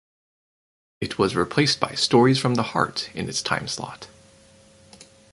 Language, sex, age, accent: English, male, 19-29, United States English